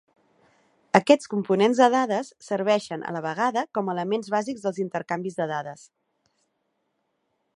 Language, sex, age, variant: Catalan, female, 30-39, Central